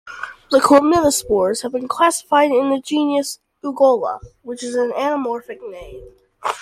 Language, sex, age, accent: English, male, under 19, United States English